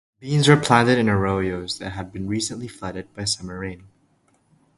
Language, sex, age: English, male, under 19